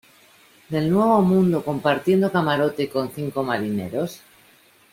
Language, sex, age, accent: Spanish, female, 40-49, España: Norte peninsular (Asturias, Castilla y León, Cantabria, País Vasco, Navarra, Aragón, La Rioja, Guadalajara, Cuenca)